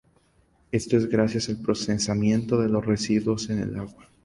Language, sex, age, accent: Spanish, male, 19-29, México